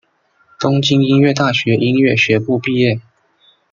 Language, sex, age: Chinese, male, 19-29